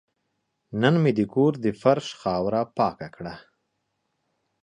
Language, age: Pashto, 30-39